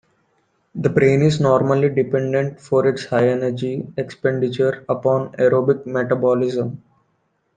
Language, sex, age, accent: English, male, 19-29, India and South Asia (India, Pakistan, Sri Lanka)